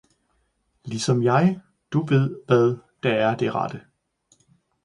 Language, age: Danish, 40-49